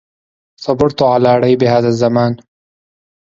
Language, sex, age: Arabic, male, 19-29